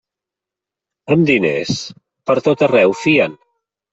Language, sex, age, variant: Catalan, male, 50-59, Central